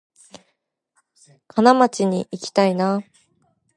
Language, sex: Japanese, female